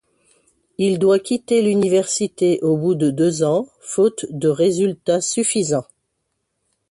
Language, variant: French, Français de métropole